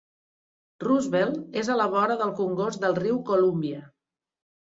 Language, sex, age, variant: Catalan, female, 60-69, Central